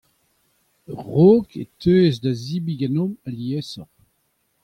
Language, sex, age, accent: Breton, male, 60-69, Kerneveg